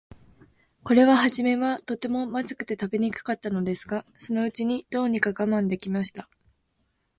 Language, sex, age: Japanese, female, under 19